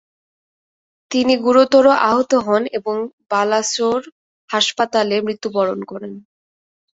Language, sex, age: Bengali, female, 19-29